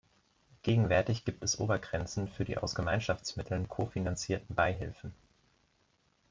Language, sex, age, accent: German, male, 19-29, Deutschland Deutsch